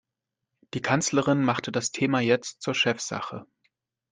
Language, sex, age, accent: German, male, 19-29, Deutschland Deutsch